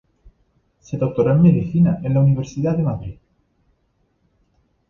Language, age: Spanish, 19-29